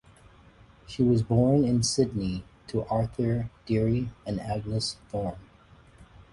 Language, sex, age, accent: English, male, 40-49, United States English